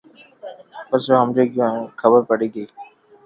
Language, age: Loarki, 30-39